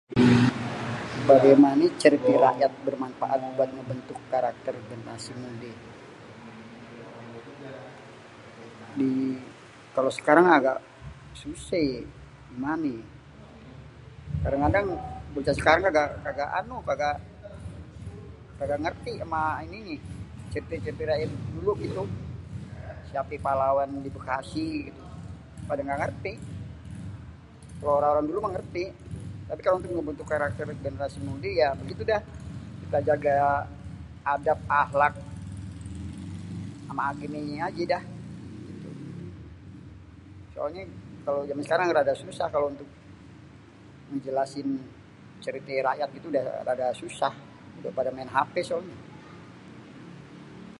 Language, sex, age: Betawi, male, 40-49